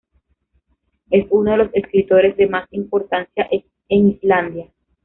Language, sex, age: Spanish, female, 19-29